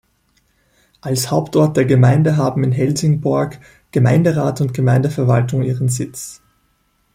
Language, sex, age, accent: German, male, 30-39, Österreichisches Deutsch